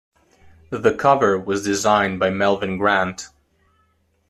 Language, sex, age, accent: English, male, 19-29, England English